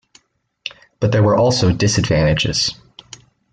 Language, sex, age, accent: English, male, 19-29, United States English